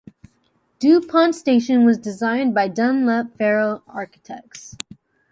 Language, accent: English, United States English